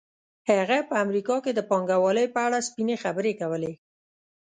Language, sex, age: Pashto, female, 50-59